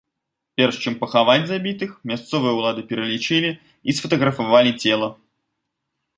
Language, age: Belarusian, 19-29